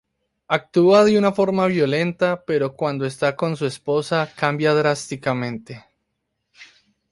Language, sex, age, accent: Spanish, male, 19-29, Andino-Pacífico: Colombia, Perú, Ecuador, oeste de Bolivia y Venezuela andina